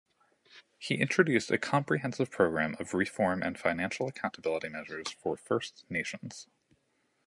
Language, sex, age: English, male, 30-39